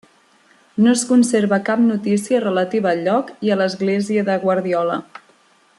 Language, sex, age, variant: Catalan, female, 30-39, Central